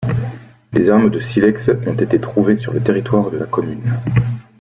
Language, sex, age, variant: French, male, 30-39, Français de métropole